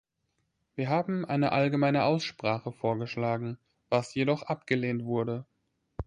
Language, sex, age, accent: German, male, 19-29, Deutschland Deutsch